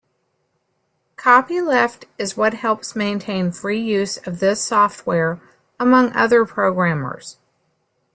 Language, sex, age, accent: English, female, 50-59, United States English